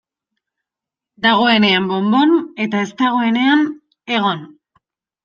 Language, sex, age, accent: Basque, female, 19-29, Erdialdekoa edo Nafarra (Gipuzkoa, Nafarroa)